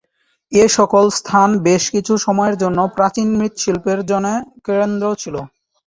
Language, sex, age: Bengali, male, 19-29